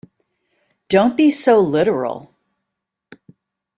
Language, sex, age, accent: English, female, 60-69, United States English